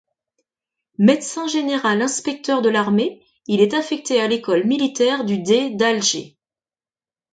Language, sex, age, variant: French, female, 50-59, Français de métropole